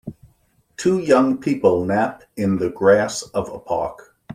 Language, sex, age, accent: English, male, 50-59, United States English